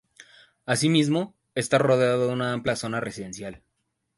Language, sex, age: Spanish, male, 30-39